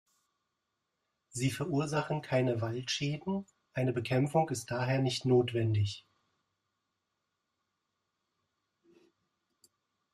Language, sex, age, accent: German, male, 40-49, Deutschland Deutsch